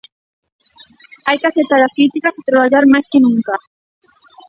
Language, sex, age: Galician, female, 19-29